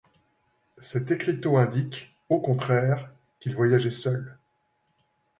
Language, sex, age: French, male, 50-59